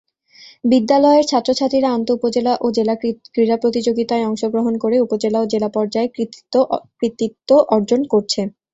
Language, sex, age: Bengali, female, 19-29